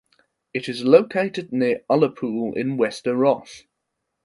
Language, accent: English, England English